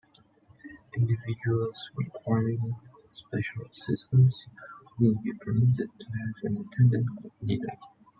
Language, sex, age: English, male, 19-29